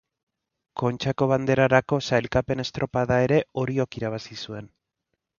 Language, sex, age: Basque, male, 30-39